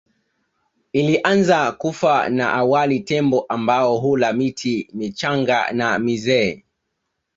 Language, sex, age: Swahili, male, 19-29